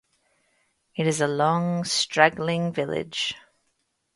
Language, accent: English, Australian English